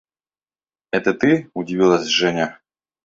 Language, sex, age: Russian, male, 19-29